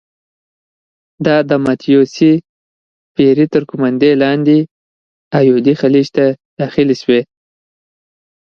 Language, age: Pashto, under 19